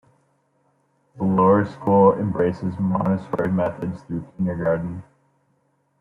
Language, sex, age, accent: English, male, 30-39, United States English